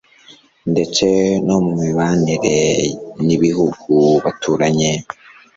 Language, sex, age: Kinyarwanda, male, 19-29